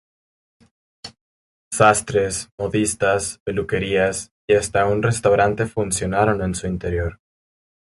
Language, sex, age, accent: Spanish, male, under 19, México